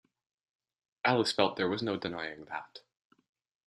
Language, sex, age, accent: English, male, 19-29, Canadian English